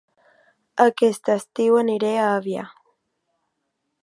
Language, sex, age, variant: Catalan, female, 19-29, Balear